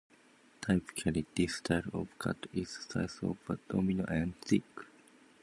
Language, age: English, 30-39